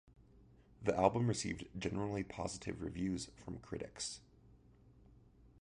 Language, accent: English, United States English